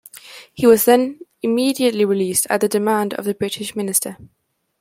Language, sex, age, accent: English, female, under 19, England English